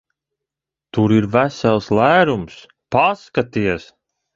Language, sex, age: Latvian, male, 30-39